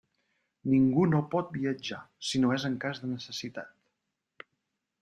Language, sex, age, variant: Catalan, male, 50-59, Central